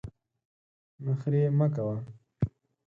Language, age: Pashto, 19-29